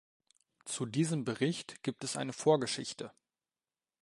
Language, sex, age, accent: German, male, 19-29, Deutschland Deutsch